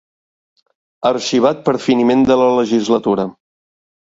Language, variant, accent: Catalan, Central, central